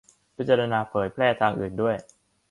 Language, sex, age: Thai, male, under 19